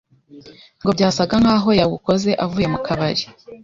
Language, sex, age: Kinyarwanda, female, 19-29